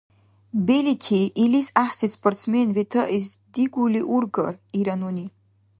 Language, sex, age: Dargwa, female, 19-29